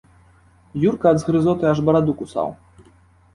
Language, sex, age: Belarusian, male, 19-29